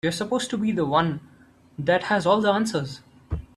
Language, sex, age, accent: English, male, 19-29, India and South Asia (India, Pakistan, Sri Lanka)